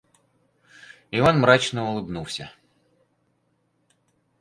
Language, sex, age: Russian, male, under 19